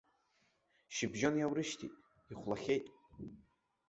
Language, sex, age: Abkhazian, male, under 19